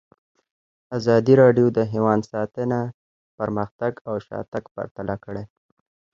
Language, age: Pashto, under 19